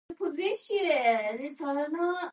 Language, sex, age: English, female, 19-29